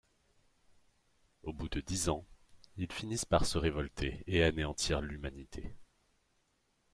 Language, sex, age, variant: French, male, 19-29, Français de métropole